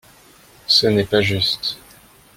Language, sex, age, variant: French, male, 19-29, Français de métropole